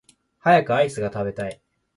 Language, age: Japanese, 19-29